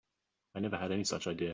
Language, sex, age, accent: English, male, 30-39, Australian English